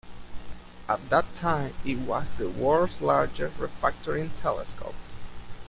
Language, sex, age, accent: English, male, 19-29, United States English